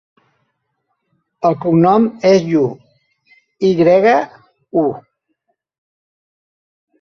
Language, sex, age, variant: Catalan, male, 60-69, Central